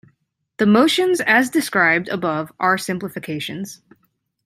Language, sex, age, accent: English, female, 19-29, United States English